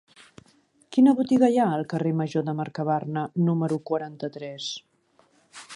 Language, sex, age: Catalan, female, 50-59